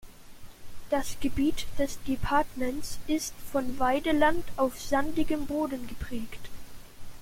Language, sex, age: German, male, under 19